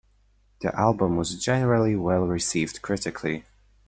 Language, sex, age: English, male, under 19